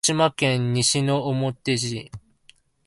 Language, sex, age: Japanese, male, 19-29